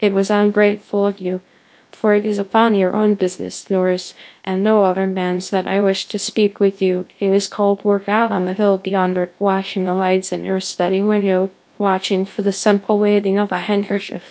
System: TTS, GlowTTS